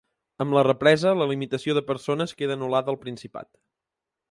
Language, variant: Catalan, Central